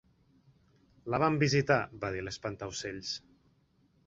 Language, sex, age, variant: Catalan, male, 30-39, Nord-Occidental